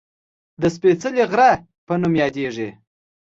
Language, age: Pashto, 19-29